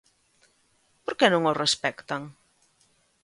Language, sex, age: Galician, female, 30-39